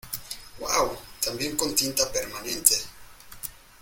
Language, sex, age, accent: Spanish, male, 19-29, México